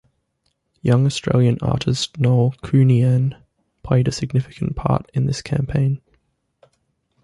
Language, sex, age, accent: English, male, 30-39, Australian English